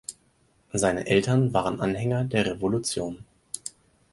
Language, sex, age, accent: German, male, 19-29, Deutschland Deutsch